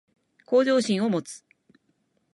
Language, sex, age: Japanese, female, 40-49